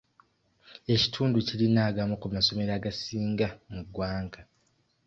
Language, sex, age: Ganda, male, 19-29